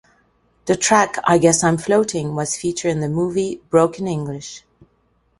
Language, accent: English, Canadian English